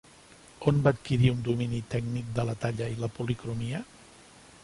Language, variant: Catalan, Central